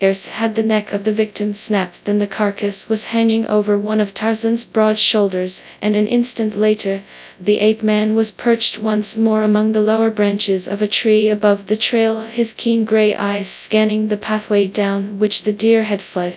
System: TTS, FastPitch